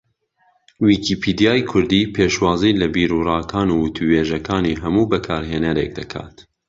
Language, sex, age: Central Kurdish, male, 40-49